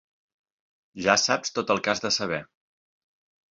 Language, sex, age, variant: Catalan, male, 40-49, Central